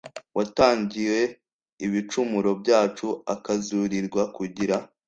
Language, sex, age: Kinyarwanda, male, under 19